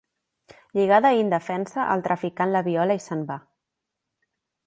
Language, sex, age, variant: Catalan, female, 19-29, Central